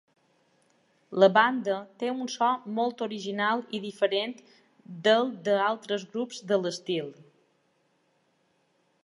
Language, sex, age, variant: Catalan, female, 40-49, Balear